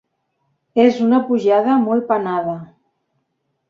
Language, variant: Catalan, Central